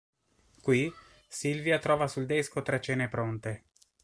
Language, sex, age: Italian, male, 30-39